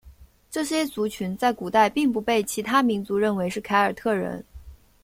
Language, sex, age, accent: Chinese, female, 30-39, 出生地：上海市